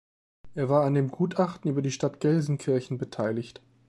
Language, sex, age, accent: German, male, 30-39, Deutschland Deutsch